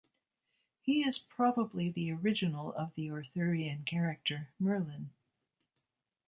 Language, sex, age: English, female, 60-69